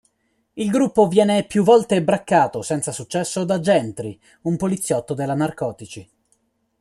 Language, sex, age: Italian, male, 19-29